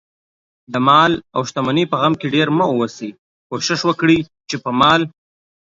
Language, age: Pashto, 19-29